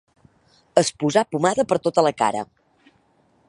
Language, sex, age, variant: Catalan, female, 40-49, Central